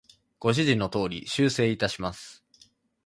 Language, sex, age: Japanese, male, 19-29